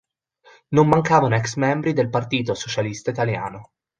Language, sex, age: Italian, male, 19-29